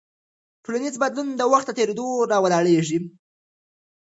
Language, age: Pashto, under 19